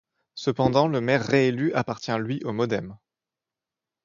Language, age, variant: French, 19-29, Français de métropole